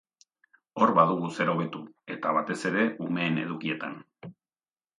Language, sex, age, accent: Basque, male, 50-59, Erdialdekoa edo Nafarra (Gipuzkoa, Nafarroa)